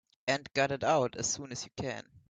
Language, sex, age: English, male, under 19